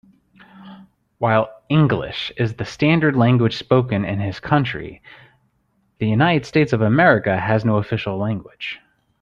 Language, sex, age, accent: English, male, 30-39, United States English